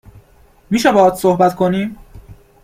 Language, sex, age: Persian, male, under 19